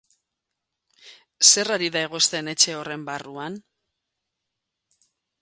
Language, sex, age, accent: Basque, female, 40-49, Mendebalekoa (Araba, Bizkaia, Gipuzkoako mendebaleko herri batzuk)